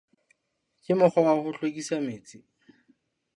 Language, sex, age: Southern Sotho, male, 30-39